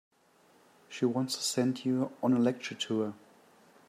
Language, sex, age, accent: English, male, 30-39, Australian English